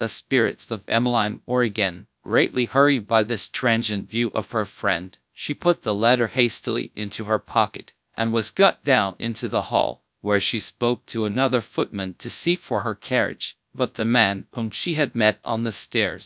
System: TTS, GradTTS